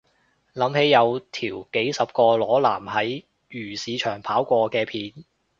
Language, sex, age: Cantonese, male, 19-29